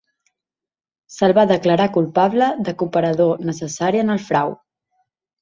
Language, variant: Catalan, Central